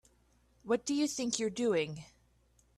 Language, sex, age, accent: English, female, 19-29, Canadian English